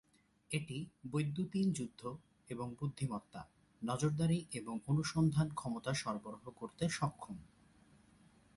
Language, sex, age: Bengali, male, 19-29